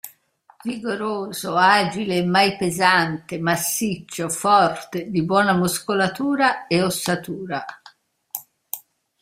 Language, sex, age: Italian, female, 60-69